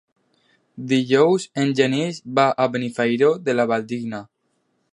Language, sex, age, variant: Catalan, male, under 19, Alacantí